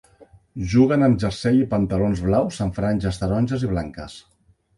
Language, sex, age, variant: Catalan, male, 50-59, Central